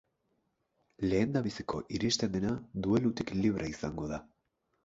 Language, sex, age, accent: Basque, male, 19-29, Erdialdekoa edo Nafarra (Gipuzkoa, Nafarroa)